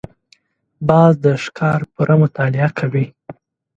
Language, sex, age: Pashto, male, 19-29